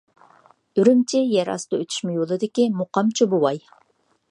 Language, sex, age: Uyghur, female, 40-49